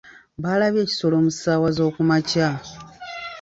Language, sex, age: Ganda, female, 50-59